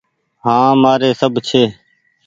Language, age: Goaria, 19-29